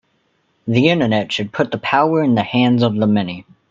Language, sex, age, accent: English, male, 19-29, United States English